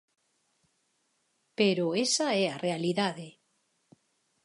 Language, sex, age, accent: Galician, female, 50-59, Normativo (estándar)